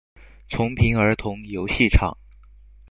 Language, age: Chinese, 19-29